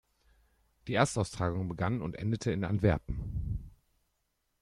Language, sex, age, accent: German, male, 30-39, Deutschland Deutsch